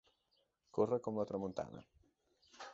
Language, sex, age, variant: Catalan, male, 30-39, Central